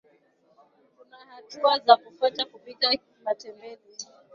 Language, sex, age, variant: Swahili, female, 19-29, Kiswahili cha Bara ya Kenya